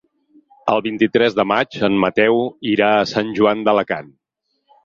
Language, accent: Catalan, nord-oriental